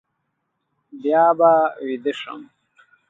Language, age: Pashto, 30-39